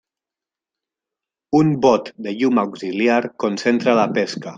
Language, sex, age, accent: Catalan, male, 19-29, valencià